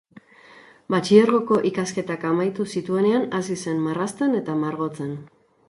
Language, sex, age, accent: Basque, female, 19-29, Mendebalekoa (Araba, Bizkaia, Gipuzkoako mendebaleko herri batzuk)